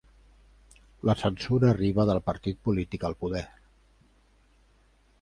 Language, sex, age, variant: Catalan, male, 50-59, Central